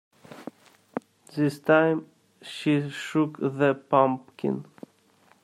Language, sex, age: English, male, 19-29